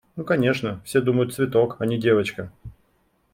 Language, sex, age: Russian, male, 30-39